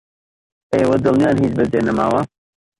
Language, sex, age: Central Kurdish, male, 30-39